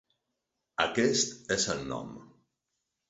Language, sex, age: Catalan, male, 50-59